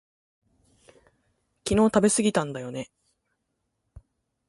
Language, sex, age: Japanese, female, 19-29